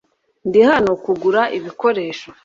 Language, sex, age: Kinyarwanda, female, 30-39